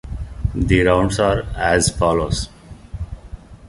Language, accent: English, India and South Asia (India, Pakistan, Sri Lanka)